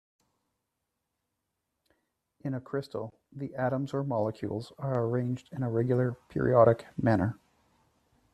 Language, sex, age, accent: English, male, 40-49, Canadian English